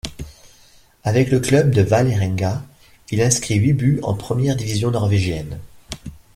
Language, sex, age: French, male, 40-49